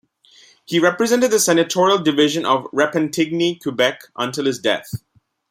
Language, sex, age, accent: English, male, under 19, India and South Asia (India, Pakistan, Sri Lanka)